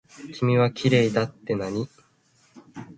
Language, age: Japanese, under 19